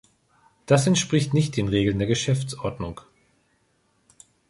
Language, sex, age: German, male, 40-49